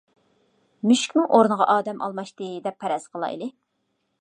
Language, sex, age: Uyghur, female, 30-39